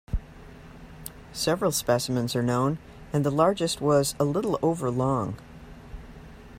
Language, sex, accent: English, female, United States English